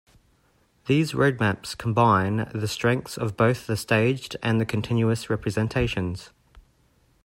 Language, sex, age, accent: English, male, 30-39, Australian English